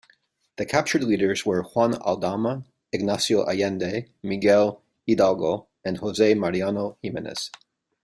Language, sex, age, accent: English, male, 30-39, United States English